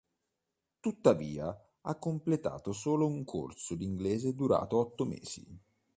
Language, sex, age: Italian, male, 30-39